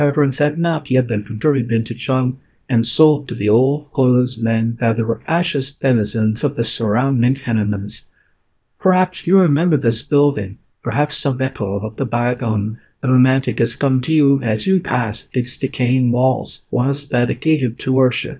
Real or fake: fake